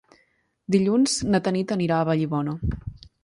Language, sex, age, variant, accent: Catalan, female, 19-29, Central, central